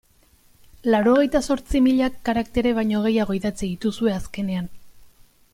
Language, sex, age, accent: Basque, female, 30-39, Erdialdekoa edo Nafarra (Gipuzkoa, Nafarroa)